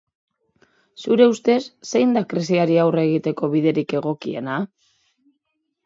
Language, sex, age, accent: Basque, female, 30-39, Mendebalekoa (Araba, Bizkaia, Gipuzkoako mendebaleko herri batzuk)